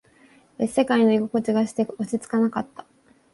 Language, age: Japanese, 19-29